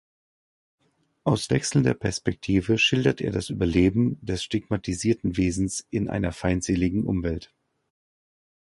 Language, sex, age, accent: German, male, 50-59, Deutschland Deutsch